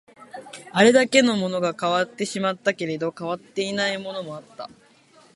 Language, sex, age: Japanese, female, 19-29